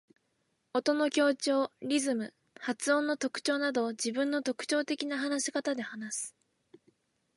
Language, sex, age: Japanese, female, 19-29